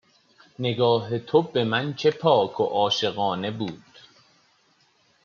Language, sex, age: Persian, male, 19-29